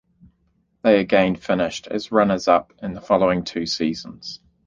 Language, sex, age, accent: English, male, 30-39, New Zealand English